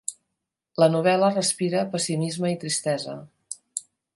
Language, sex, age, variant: Catalan, female, 50-59, Nord-Occidental